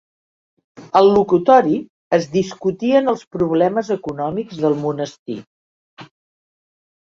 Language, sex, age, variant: Catalan, female, 60-69, Central